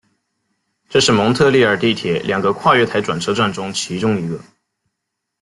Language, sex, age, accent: Chinese, male, 19-29, 出生地：浙江省